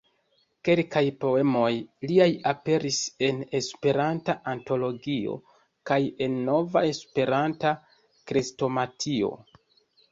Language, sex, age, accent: Esperanto, male, 30-39, Internacia